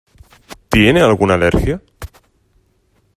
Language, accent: Spanish, España: Norte peninsular (Asturias, Castilla y León, Cantabria, País Vasco, Navarra, Aragón, La Rioja, Guadalajara, Cuenca)